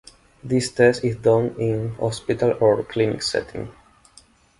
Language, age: English, 19-29